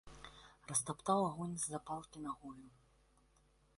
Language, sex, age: Belarusian, female, 30-39